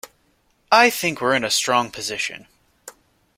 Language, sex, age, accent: English, male, 19-29, United States English